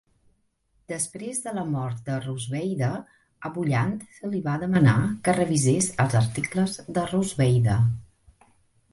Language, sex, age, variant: Catalan, female, 40-49, Central